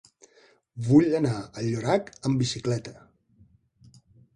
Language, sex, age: Catalan, male, 50-59